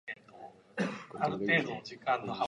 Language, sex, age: Japanese, male, under 19